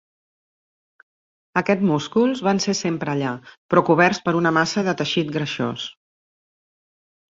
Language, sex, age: Catalan, female, 50-59